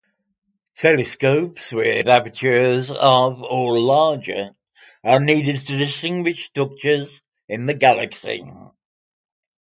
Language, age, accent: English, 30-39, England English